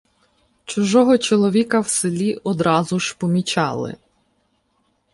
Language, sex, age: Ukrainian, female, 30-39